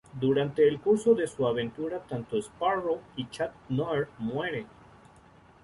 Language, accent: Spanish, México